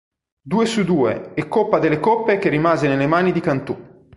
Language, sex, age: Italian, male, 40-49